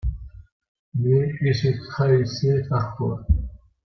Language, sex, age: French, female, 19-29